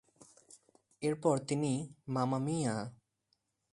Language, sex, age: Bengali, male, 19-29